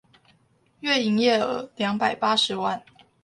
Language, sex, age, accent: Chinese, female, under 19, 出生地：臺中市